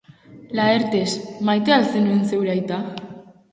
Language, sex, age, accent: Basque, female, under 19, Mendebalekoa (Araba, Bizkaia, Gipuzkoako mendebaleko herri batzuk)